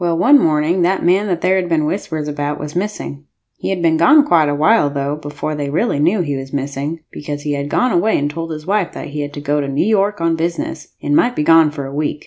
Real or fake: real